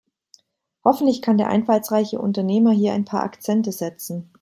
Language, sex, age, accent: German, female, 30-39, Deutschland Deutsch